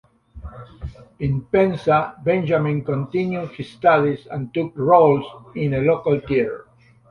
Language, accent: English, United States English